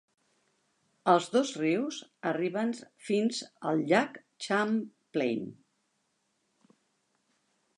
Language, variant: Catalan, Central